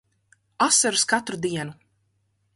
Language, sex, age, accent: Latvian, female, 19-29, Riga